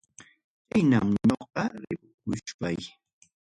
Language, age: Ayacucho Quechua, 60-69